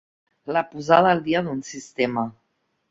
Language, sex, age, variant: Catalan, female, 40-49, Central